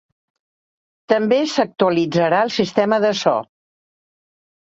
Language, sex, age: Catalan, female, 60-69